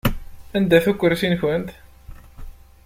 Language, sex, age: Kabyle, male, 19-29